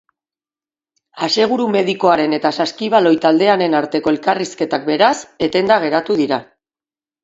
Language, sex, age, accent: Basque, female, 40-49, Mendebalekoa (Araba, Bizkaia, Gipuzkoako mendebaleko herri batzuk)